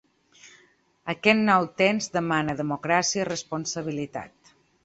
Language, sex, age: Catalan, female, 30-39